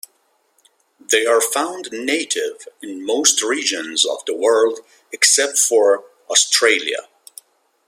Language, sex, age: English, male, 30-39